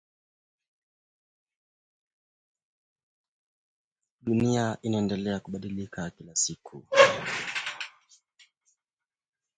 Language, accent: English, United States English